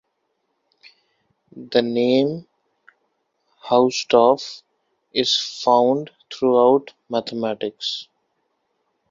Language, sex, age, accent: English, male, 19-29, India and South Asia (India, Pakistan, Sri Lanka)